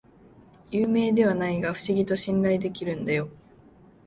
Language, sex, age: Japanese, female, 19-29